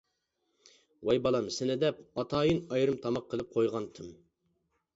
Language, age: Uyghur, 19-29